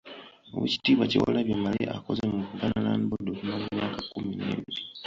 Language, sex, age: Ganda, male, 19-29